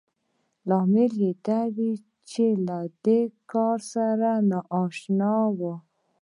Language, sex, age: Pashto, female, 19-29